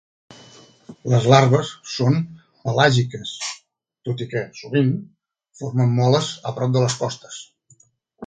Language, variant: Catalan, Central